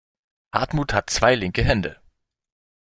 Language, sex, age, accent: German, male, 19-29, Deutschland Deutsch